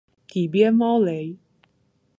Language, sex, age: Chinese, female, 19-29